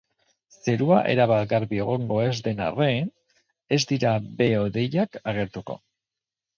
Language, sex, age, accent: Basque, male, 40-49, Mendebalekoa (Araba, Bizkaia, Gipuzkoako mendebaleko herri batzuk)